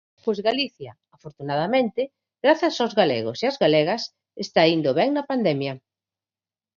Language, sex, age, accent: Galician, female, 40-49, Normativo (estándar)